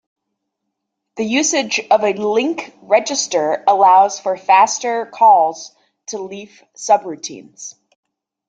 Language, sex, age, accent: English, female, 30-39, United States English